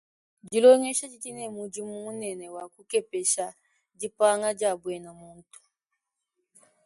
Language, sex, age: Luba-Lulua, female, 19-29